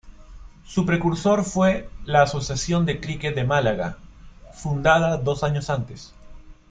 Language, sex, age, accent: Spanish, male, 30-39, Andino-Pacífico: Colombia, Perú, Ecuador, oeste de Bolivia y Venezuela andina